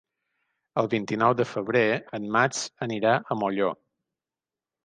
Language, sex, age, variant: Catalan, male, 50-59, Balear